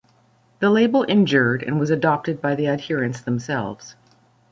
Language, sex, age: English, female, 40-49